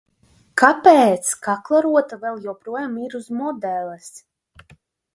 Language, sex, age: Latvian, female, 19-29